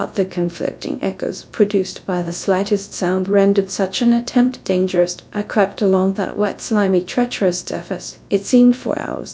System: TTS, GradTTS